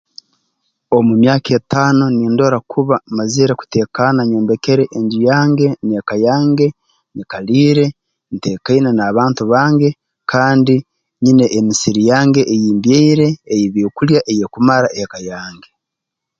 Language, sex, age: Tooro, male, 40-49